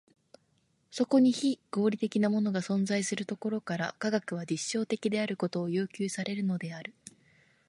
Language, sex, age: Japanese, female, under 19